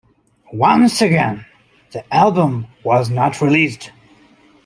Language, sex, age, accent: English, male, 19-29, England English